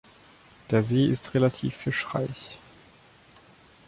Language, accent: German, Deutschland Deutsch